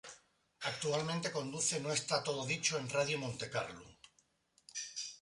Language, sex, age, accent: Spanish, male, 60-69, España: Sur peninsular (Andalucia, Extremadura, Murcia)